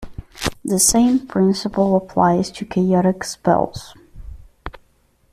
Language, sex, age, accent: English, female, under 19, United States English